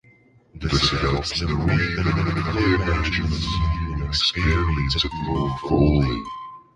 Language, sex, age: English, male, 40-49